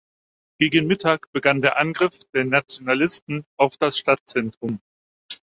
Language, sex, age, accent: German, male, 50-59, Deutschland Deutsch